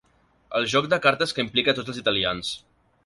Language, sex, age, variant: Catalan, male, 19-29, Central